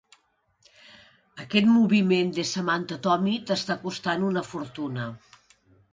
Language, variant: Catalan, Nord-Occidental